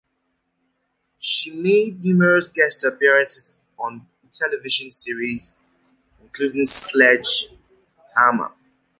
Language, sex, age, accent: English, male, 30-39, United States English